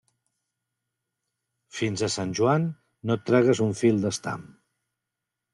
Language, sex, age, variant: Catalan, male, 50-59, Central